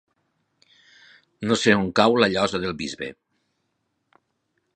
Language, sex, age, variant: Catalan, male, 50-59, Septentrional